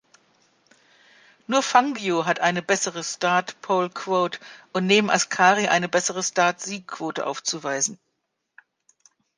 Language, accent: German, Deutschland Deutsch